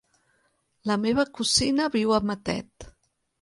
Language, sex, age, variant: Catalan, female, 40-49, Central